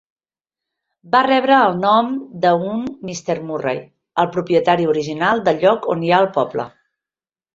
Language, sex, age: Catalan, female, 40-49